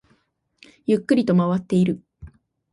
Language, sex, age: Japanese, female, 19-29